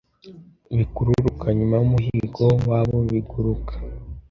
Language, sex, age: Kinyarwanda, male, under 19